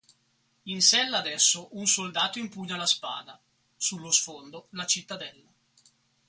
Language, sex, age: Italian, male, 40-49